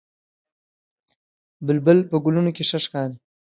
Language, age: Pashto, 19-29